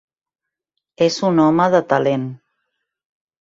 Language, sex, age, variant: Catalan, female, 40-49, Central